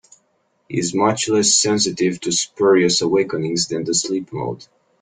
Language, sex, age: English, male, 19-29